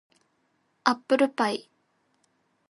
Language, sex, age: Japanese, female, under 19